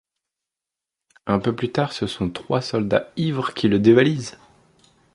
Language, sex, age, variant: French, male, 30-39, Français de métropole